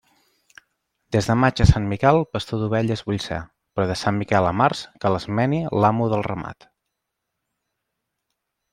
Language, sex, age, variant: Catalan, male, 30-39, Central